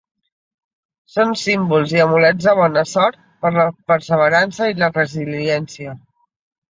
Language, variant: Catalan, Central